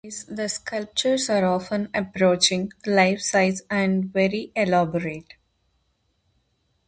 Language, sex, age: English, female, 30-39